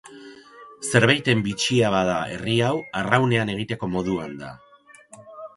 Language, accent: Basque, Erdialdekoa edo Nafarra (Gipuzkoa, Nafarroa)